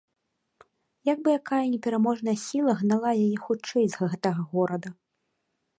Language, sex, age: Belarusian, female, 19-29